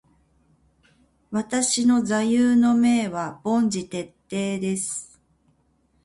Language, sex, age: Japanese, female, 50-59